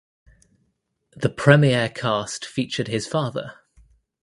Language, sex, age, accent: English, male, 30-39, England English